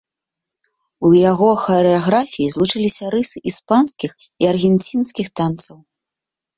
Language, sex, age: Belarusian, female, 30-39